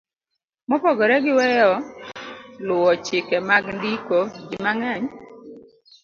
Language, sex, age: Luo (Kenya and Tanzania), female, 30-39